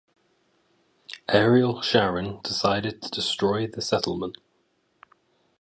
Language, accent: English, England English